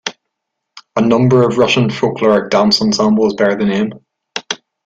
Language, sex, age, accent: English, male, 19-29, Irish English